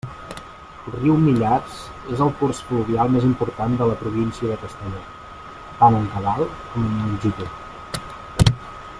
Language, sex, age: Catalan, male, 19-29